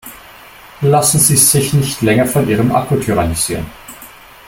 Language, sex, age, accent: German, male, 19-29, Deutschland Deutsch